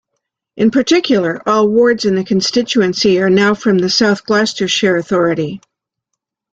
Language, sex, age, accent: English, female, 70-79, United States English